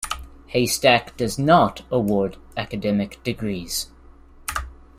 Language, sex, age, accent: English, male, 19-29, New Zealand English